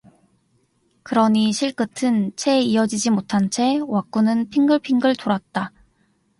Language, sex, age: Korean, female, 19-29